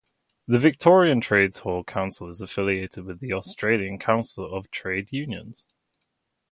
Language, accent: English, England English; Welsh English